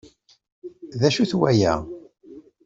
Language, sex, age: Kabyle, male, 50-59